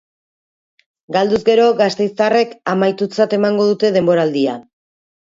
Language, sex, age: Basque, female, 40-49